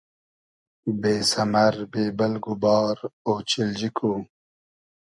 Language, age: Hazaragi, 30-39